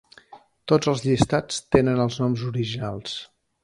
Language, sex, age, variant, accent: Catalan, male, 50-59, Central, central